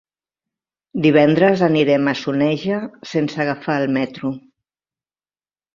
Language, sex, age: Catalan, female, 60-69